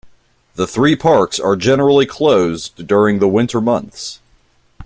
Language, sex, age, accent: English, male, 30-39, United States English